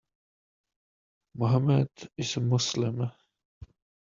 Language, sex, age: English, male, 30-39